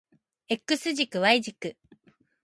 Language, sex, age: Japanese, female, 19-29